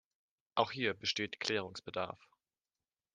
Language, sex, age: German, male, under 19